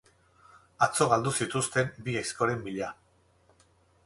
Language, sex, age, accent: Basque, male, 50-59, Erdialdekoa edo Nafarra (Gipuzkoa, Nafarroa)